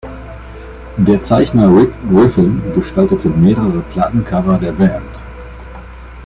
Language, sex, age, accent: German, male, 40-49, Deutschland Deutsch